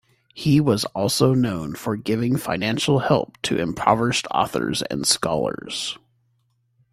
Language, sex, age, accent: English, male, 50-59, United States English